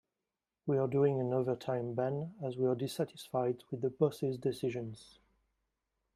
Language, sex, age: English, male, 40-49